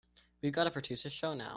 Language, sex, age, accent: English, male, 19-29, United States English